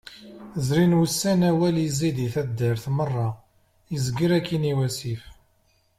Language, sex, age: Kabyle, male, 30-39